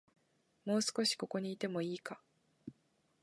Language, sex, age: Japanese, female, under 19